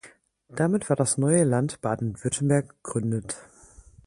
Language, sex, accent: German, female, Deutschland Deutsch